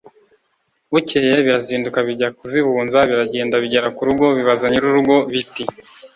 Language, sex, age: Kinyarwanda, male, 19-29